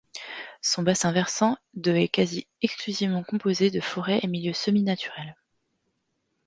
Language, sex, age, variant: French, female, 40-49, Français de métropole